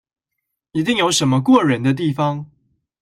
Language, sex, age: Chinese, male, 19-29